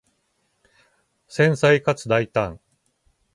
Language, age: Japanese, 50-59